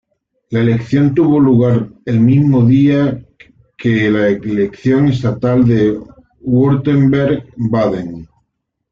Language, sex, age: Spanish, male, 50-59